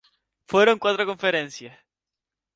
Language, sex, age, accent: Spanish, male, 19-29, España: Islas Canarias